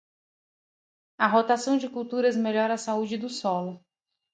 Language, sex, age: Portuguese, female, 30-39